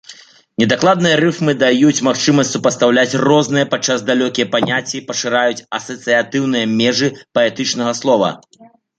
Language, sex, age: Belarusian, male, 40-49